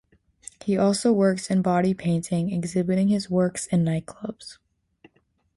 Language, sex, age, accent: English, female, under 19, United States English